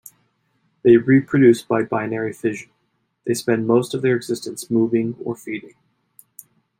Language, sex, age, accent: English, male, 30-39, United States English